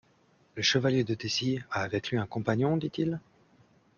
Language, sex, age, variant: French, male, 19-29, Français de métropole